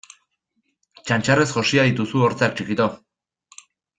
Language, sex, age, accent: Basque, male, 19-29, Erdialdekoa edo Nafarra (Gipuzkoa, Nafarroa)